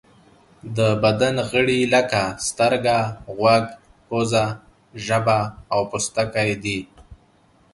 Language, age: Pashto, 19-29